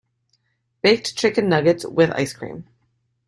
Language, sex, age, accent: English, female, 30-39, United States English